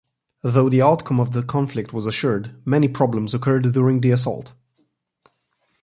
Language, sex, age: English, male, 19-29